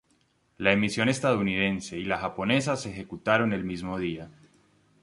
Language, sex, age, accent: Spanish, male, 19-29, Andino-Pacífico: Colombia, Perú, Ecuador, oeste de Bolivia y Venezuela andina